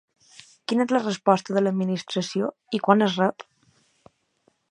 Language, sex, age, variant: Catalan, female, 19-29, Balear